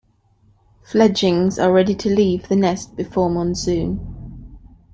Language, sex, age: English, female, 30-39